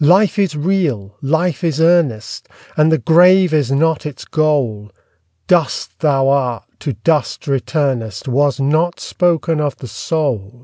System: none